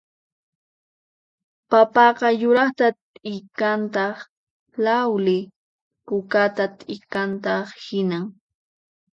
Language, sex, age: Puno Quechua, female, 19-29